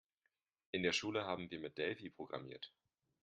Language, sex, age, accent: German, male, 19-29, Deutschland Deutsch